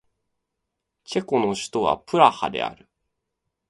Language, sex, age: Japanese, male, 19-29